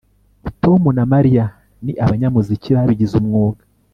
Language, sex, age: Kinyarwanda, male, 30-39